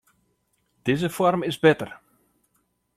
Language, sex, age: Western Frisian, male, 30-39